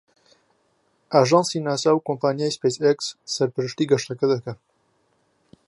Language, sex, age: Central Kurdish, male, 19-29